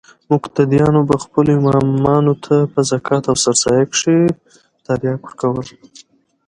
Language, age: Pashto, 19-29